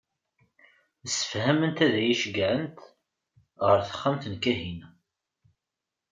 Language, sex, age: Kabyle, male, 19-29